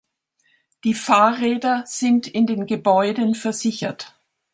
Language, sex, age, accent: German, female, 70-79, Deutschland Deutsch